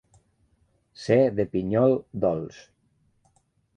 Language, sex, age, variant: Catalan, male, 50-59, Nord-Occidental